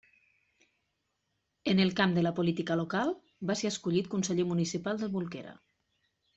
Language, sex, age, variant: Catalan, female, 40-49, Central